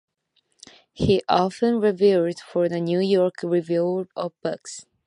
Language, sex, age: English, female, 19-29